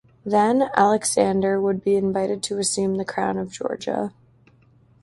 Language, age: English, 19-29